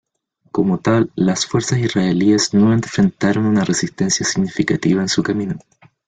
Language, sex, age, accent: Spanish, male, 19-29, Chileno: Chile, Cuyo